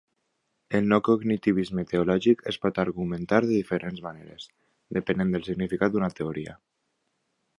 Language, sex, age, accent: Catalan, male, 19-29, valencià